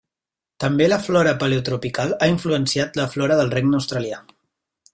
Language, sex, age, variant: Catalan, male, 30-39, Central